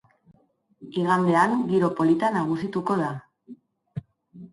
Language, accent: Basque, Mendebalekoa (Araba, Bizkaia, Gipuzkoako mendebaleko herri batzuk)